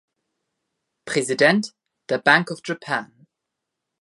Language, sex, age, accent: German, male, under 19, Österreichisches Deutsch